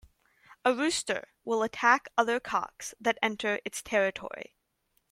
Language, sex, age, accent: English, female, 19-29, United States English